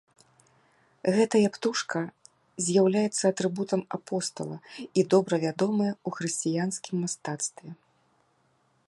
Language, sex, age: Belarusian, female, 60-69